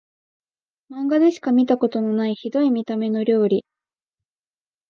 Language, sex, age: Japanese, female, 19-29